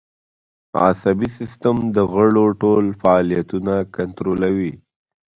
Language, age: Pashto, 19-29